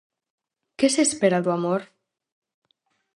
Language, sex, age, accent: Galician, female, 19-29, Normativo (estándar)